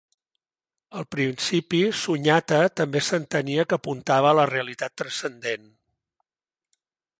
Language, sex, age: Catalan, male, 50-59